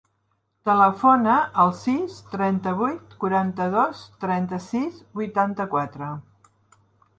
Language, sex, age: Catalan, female, 60-69